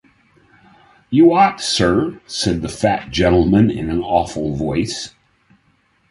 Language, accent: English, United States English